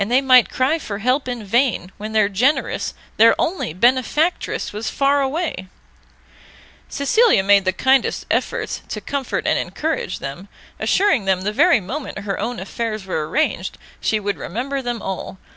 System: none